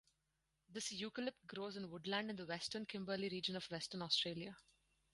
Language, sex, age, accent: English, female, 19-29, India and South Asia (India, Pakistan, Sri Lanka)